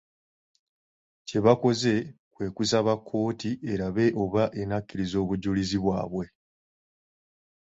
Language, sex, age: Ganda, male, 30-39